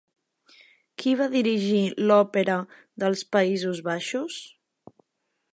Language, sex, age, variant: Catalan, female, 30-39, Central